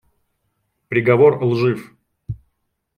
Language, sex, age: Russian, male, 30-39